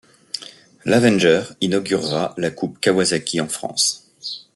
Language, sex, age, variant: French, male, 40-49, Français de métropole